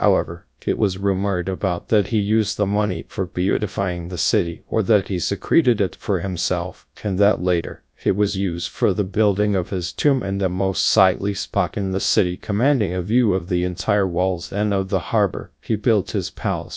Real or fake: fake